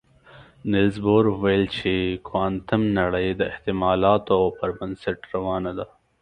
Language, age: Pashto, 19-29